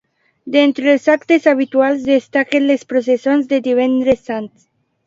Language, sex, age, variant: Catalan, female, under 19, Alacantí